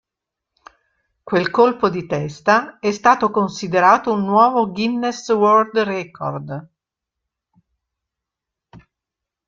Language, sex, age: Italian, female, 70-79